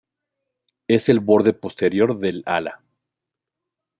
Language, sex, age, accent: Spanish, male, 30-39, México